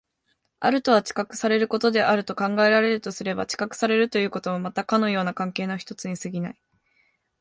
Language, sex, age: Japanese, female, under 19